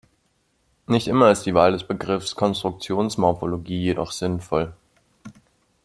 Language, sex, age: German, male, 19-29